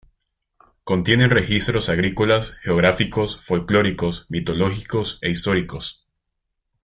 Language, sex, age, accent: Spanish, male, 19-29, Andino-Pacífico: Colombia, Perú, Ecuador, oeste de Bolivia y Venezuela andina